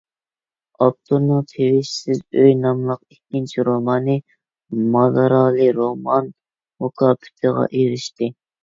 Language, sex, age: Uyghur, male, 19-29